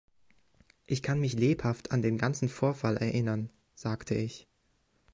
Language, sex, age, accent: German, male, 19-29, Deutschland Deutsch